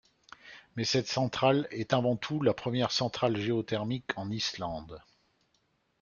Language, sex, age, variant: French, male, 60-69, Français de métropole